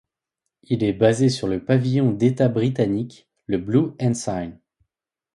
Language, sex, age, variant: French, male, 19-29, Français de métropole